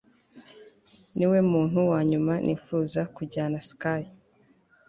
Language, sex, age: Kinyarwanda, female, 19-29